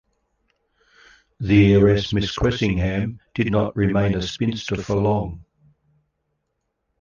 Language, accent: English, Australian English